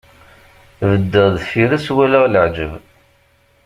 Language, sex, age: Kabyle, male, 40-49